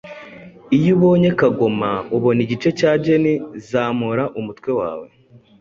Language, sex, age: Kinyarwanda, male, 19-29